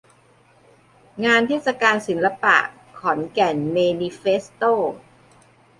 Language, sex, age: Thai, female, 40-49